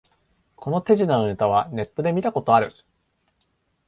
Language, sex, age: Japanese, male, 19-29